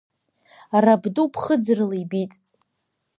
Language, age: Abkhazian, under 19